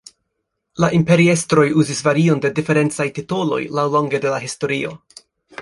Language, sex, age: Esperanto, male, 30-39